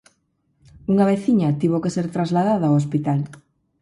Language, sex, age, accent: Galician, female, 40-49, Normativo (estándar)